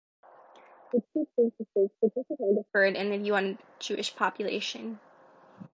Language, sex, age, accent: English, female, 19-29, United States English